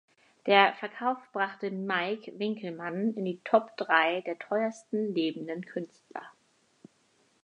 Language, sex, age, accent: German, female, 19-29, Deutschland Deutsch